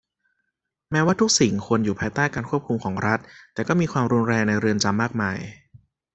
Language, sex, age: Thai, male, 30-39